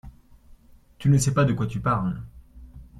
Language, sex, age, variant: French, male, 19-29, Français de métropole